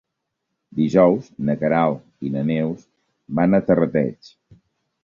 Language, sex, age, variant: Catalan, male, 50-59, Central